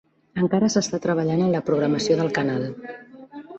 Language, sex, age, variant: Catalan, female, 30-39, Central